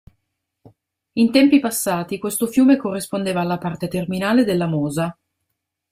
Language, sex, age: Italian, female, 40-49